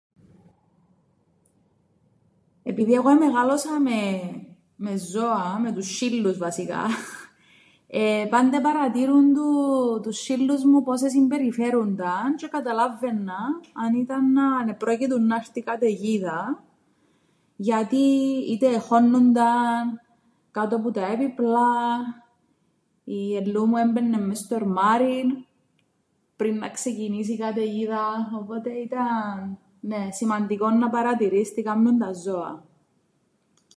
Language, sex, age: Greek, female, 30-39